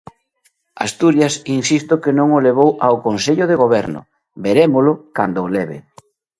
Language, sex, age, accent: Galician, male, 30-39, Oriental (común en zona oriental)